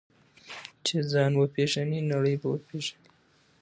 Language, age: Pashto, 19-29